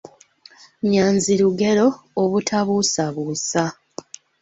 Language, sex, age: Ganda, female, 19-29